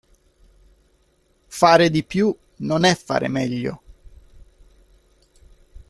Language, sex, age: Italian, male, 50-59